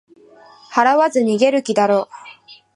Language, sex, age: Japanese, female, 19-29